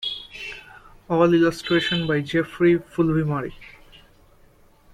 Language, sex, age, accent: English, male, 19-29, India and South Asia (India, Pakistan, Sri Lanka)